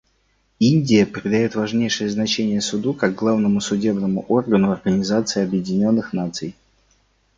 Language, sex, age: Russian, male, 40-49